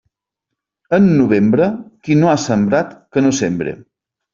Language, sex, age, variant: Catalan, male, 40-49, Central